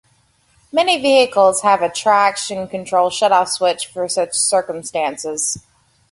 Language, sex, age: English, female, 19-29